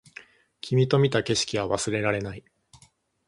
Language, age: Japanese, 19-29